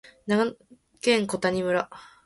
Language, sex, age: Japanese, female, 19-29